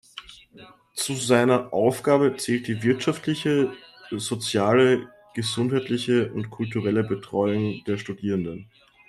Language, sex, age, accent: German, male, 19-29, Österreichisches Deutsch